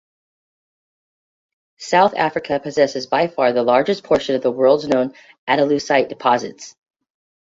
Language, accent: English, United States English